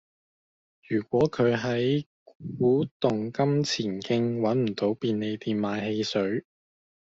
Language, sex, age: Cantonese, male, 30-39